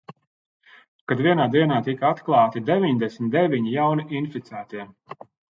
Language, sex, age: Latvian, male, 30-39